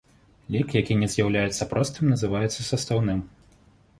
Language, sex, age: Belarusian, male, 19-29